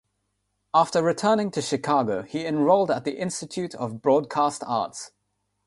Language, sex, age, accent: English, male, 19-29, England English; India and South Asia (India, Pakistan, Sri Lanka)